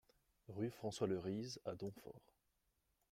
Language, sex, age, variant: French, male, 30-39, Français de métropole